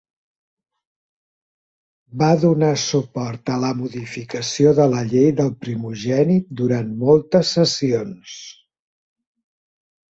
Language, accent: Catalan, Barcelona